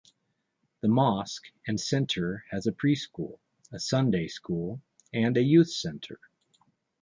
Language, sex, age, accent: English, male, 40-49, United States English